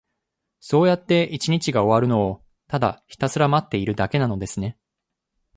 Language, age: Japanese, 19-29